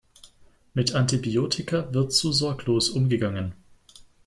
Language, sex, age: German, female, 19-29